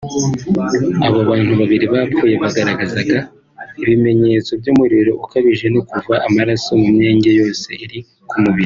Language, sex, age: Kinyarwanda, male, 19-29